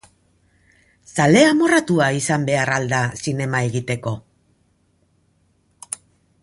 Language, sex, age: Basque, female, 50-59